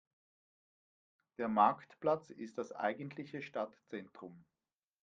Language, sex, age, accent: German, male, 50-59, Schweizerdeutsch